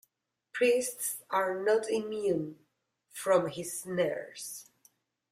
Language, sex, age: English, female, 40-49